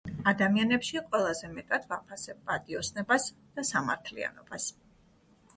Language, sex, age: Georgian, female, 40-49